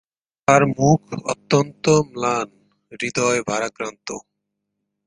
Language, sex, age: Bengali, male, 19-29